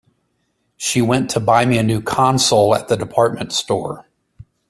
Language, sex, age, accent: English, male, 30-39, United States English